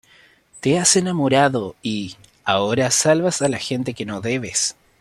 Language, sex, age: Spanish, male, 19-29